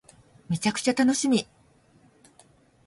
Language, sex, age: Japanese, female, 60-69